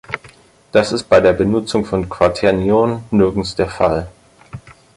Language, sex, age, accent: German, male, under 19, Deutschland Deutsch